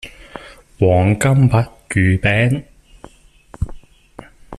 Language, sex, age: Cantonese, male, 30-39